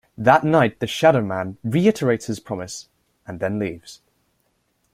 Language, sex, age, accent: English, male, 19-29, England English